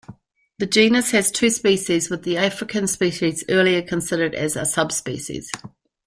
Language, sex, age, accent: English, female, 60-69, New Zealand English